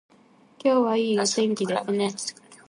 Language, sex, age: Japanese, female, 19-29